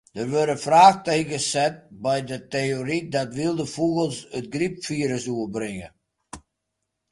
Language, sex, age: Western Frisian, male, 60-69